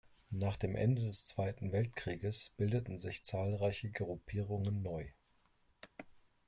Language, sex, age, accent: German, male, 40-49, Deutschland Deutsch